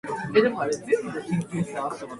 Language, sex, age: Japanese, female, 19-29